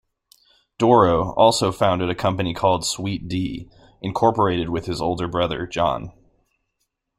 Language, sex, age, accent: English, male, 19-29, United States English